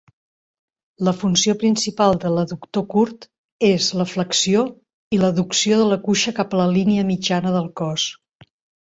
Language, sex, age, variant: Catalan, female, 60-69, Central